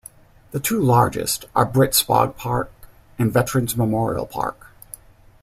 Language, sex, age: English, male, 40-49